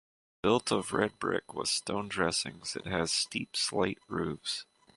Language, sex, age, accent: English, male, 19-29, Canadian English